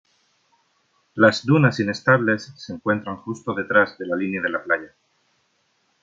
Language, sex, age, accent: Spanish, male, 40-49, España: Sur peninsular (Andalucia, Extremadura, Murcia)